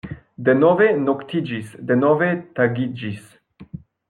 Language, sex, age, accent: Esperanto, male, 19-29, Internacia